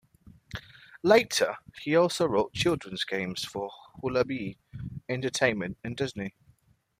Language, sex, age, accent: English, male, 30-39, England English